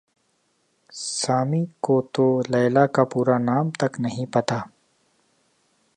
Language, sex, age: Hindi, male, 40-49